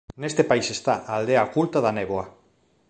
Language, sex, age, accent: Galician, male, 30-39, Normativo (estándar)